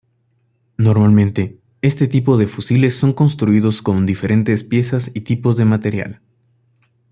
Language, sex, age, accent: Spanish, male, 19-29, América central